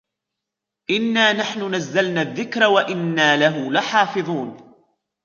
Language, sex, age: Arabic, male, 19-29